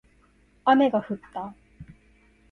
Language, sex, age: Japanese, female, 30-39